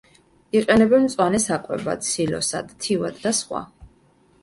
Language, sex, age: Georgian, female, 19-29